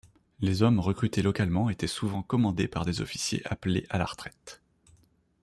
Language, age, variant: French, 30-39, Français de métropole